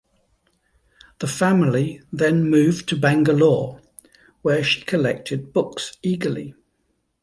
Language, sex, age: English, male, 50-59